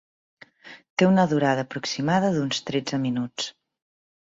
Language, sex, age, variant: Catalan, female, 30-39, Central